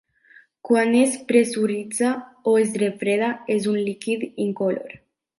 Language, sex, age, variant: Catalan, female, 19-29, Nord-Occidental